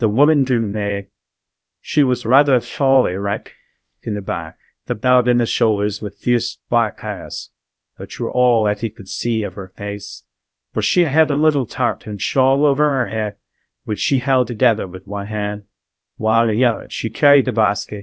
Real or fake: fake